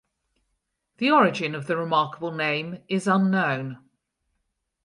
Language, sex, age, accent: English, female, 50-59, Welsh English